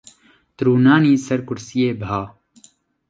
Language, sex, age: Kurdish, male, 19-29